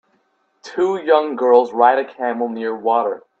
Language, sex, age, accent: English, male, under 19, United States English